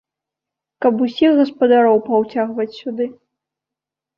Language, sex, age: Belarusian, female, under 19